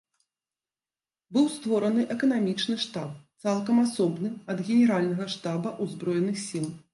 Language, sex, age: Belarusian, female, 40-49